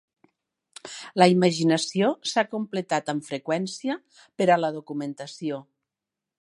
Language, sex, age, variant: Catalan, female, 60-69, Nord-Occidental